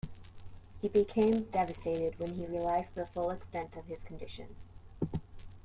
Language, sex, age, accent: English, female, 30-39, United States English